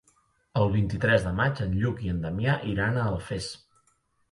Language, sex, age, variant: Catalan, male, 30-39, Central